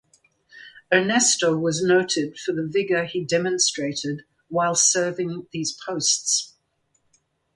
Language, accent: English, England English